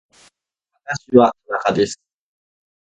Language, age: Japanese, 19-29